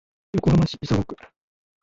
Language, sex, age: Japanese, male, 60-69